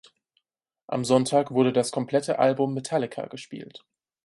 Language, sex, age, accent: German, male, 19-29, Deutschland Deutsch